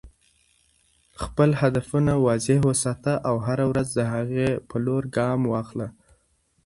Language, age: Pashto, under 19